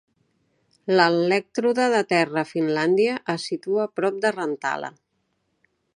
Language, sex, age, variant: Catalan, female, 50-59, Central